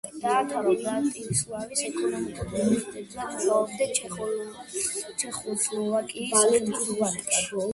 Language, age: Georgian, 19-29